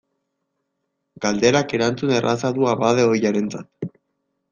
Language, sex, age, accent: Basque, male, 19-29, Erdialdekoa edo Nafarra (Gipuzkoa, Nafarroa)